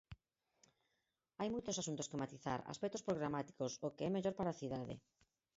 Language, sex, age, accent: Galician, female, 40-49, Central (gheada)